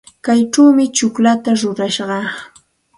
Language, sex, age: Santa Ana de Tusi Pasco Quechua, female, 30-39